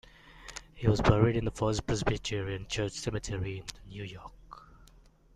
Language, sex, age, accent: English, male, 19-29, India and South Asia (India, Pakistan, Sri Lanka)